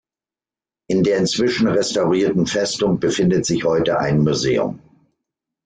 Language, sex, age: German, male, 60-69